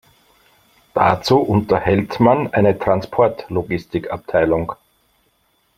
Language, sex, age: German, male, 50-59